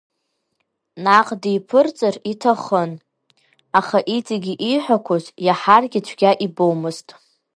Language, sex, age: Abkhazian, female, under 19